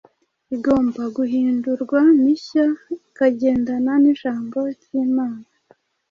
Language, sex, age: Kinyarwanda, female, 30-39